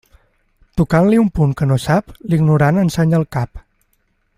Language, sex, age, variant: Catalan, male, 19-29, Central